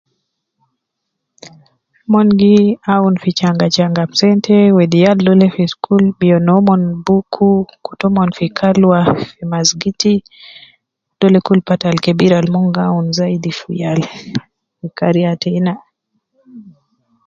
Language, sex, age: Nubi, female, 30-39